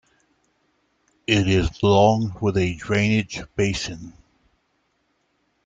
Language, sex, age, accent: English, male, 50-59, United States English